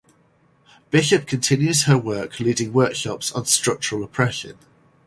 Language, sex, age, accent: English, male, 40-49, England English